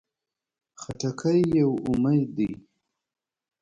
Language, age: Pashto, 19-29